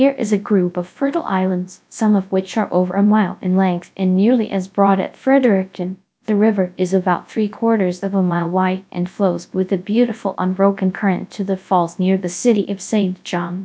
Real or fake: fake